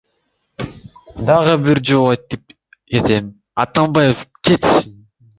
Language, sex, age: Kyrgyz, male, under 19